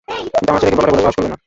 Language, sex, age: Bengali, male, under 19